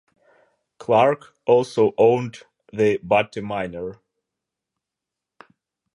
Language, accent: English, Ukrainian